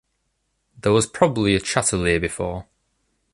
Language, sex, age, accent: English, male, under 19, England English